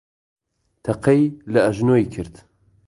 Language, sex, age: Central Kurdish, male, 30-39